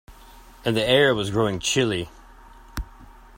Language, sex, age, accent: English, male, 40-49, United States English